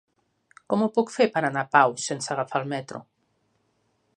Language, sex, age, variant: Catalan, female, 50-59, Nord-Occidental